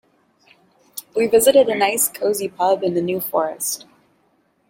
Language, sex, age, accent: English, female, 30-39, United States English